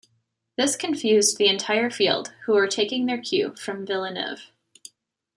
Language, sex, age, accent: English, female, 19-29, United States English